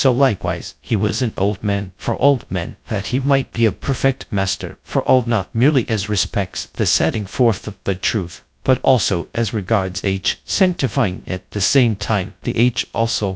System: TTS, GradTTS